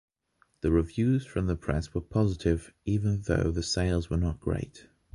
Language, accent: English, England English